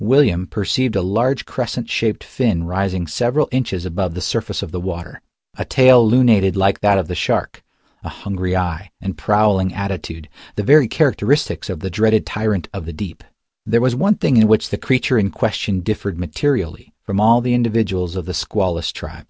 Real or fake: real